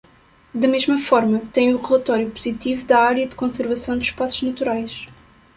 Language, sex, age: Portuguese, female, 19-29